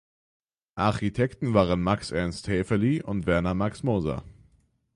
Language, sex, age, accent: German, male, under 19, Deutschland Deutsch; Österreichisches Deutsch